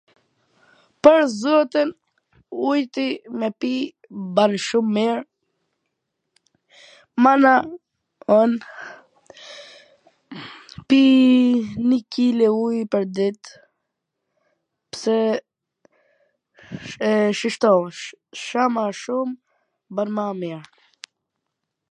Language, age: Gheg Albanian, under 19